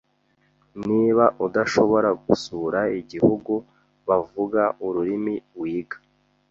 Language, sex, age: Kinyarwanda, male, 19-29